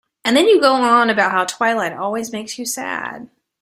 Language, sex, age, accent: English, female, 50-59, United States English